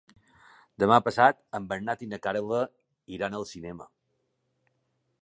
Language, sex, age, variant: Catalan, male, 40-49, Balear